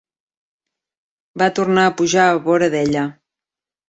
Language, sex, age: Catalan, female, 40-49